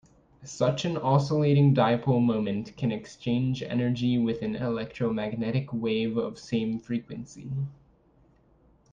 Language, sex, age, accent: English, male, 19-29, United States English